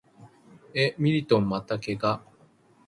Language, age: Japanese, 30-39